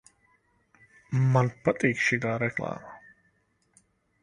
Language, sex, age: Latvian, male, 30-39